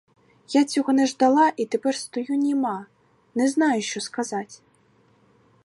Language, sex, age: Ukrainian, female, 19-29